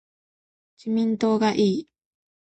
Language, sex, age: Japanese, female, 19-29